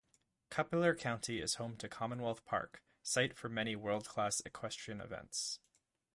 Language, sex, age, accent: English, male, 19-29, Canadian English